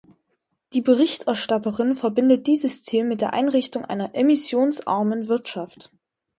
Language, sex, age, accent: German, male, under 19, Deutschland Deutsch